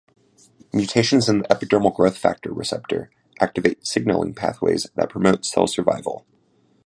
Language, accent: English, United States English